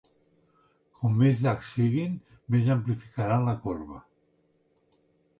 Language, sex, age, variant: Catalan, male, 60-69, Central